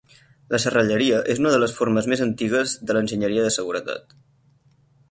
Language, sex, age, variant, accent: Catalan, male, 19-29, Central, Barceloní